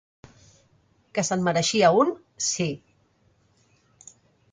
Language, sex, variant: Catalan, female, Central